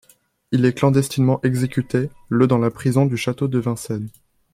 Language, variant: French, Français de métropole